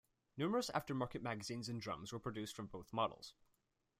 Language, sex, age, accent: English, male, 19-29, England English